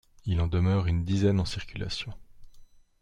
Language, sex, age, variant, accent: French, male, 30-39, Français d'Europe, Français de Suisse